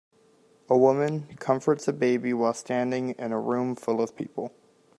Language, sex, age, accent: English, male, under 19, United States English